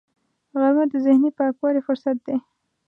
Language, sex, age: Pashto, female, 19-29